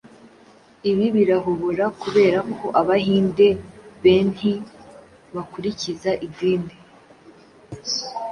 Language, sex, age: Kinyarwanda, female, under 19